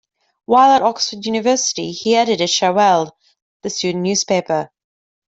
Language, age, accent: English, 30-39, England English